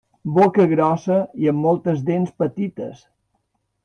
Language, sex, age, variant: Catalan, male, 60-69, Balear